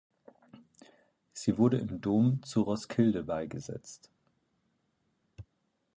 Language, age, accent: German, 19-29, Deutschland Deutsch